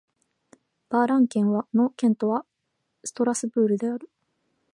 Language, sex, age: Japanese, female, 19-29